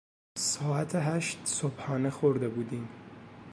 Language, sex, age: Persian, male, 19-29